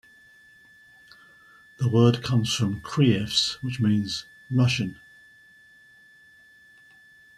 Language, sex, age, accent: English, male, 50-59, England English